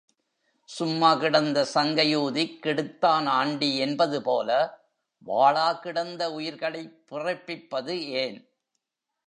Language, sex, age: Tamil, male, 70-79